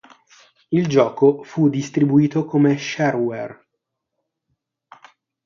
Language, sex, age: Italian, male, 19-29